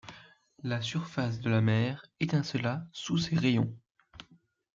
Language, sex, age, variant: French, male, under 19, Français de métropole